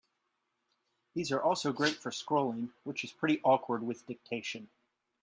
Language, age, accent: English, 40-49, United States English